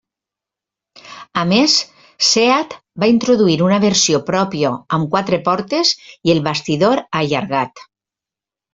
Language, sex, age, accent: Catalan, female, 50-59, valencià